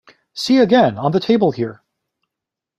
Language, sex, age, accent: English, male, 40-49, United States English